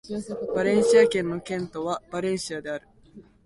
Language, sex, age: Japanese, female, under 19